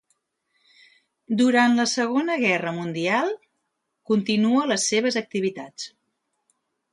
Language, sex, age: Catalan, female, 60-69